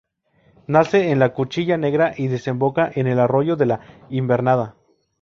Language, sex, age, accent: Spanish, male, 19-29, México